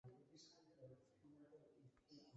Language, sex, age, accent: Basque, female, 70-79, Mendebalekoa (Araba, Bizkaia, Gipuzkoako mendebaleko herri batzuk)